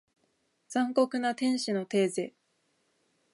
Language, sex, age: Japanese, female, 19-29